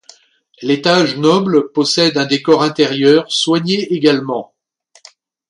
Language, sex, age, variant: French, male, 50-59, Français de métropole